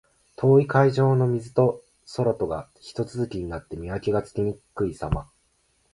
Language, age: Japanese, 19-29